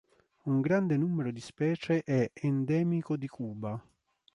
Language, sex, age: Italian, male, 40-49